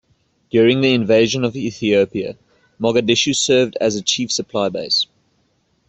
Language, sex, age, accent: English, male, 19-29, Southern African (South Africa, Zimbabwe, Namibia)